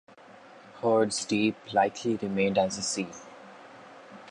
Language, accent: English, India and South Asia (India, Pakistan, Sri Lanka)